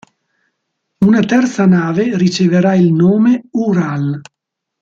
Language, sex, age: Italian, male, 60-69